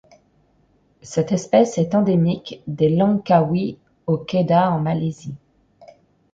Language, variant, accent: French, Français de métropole, Parisien